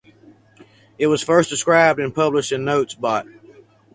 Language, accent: English, United States English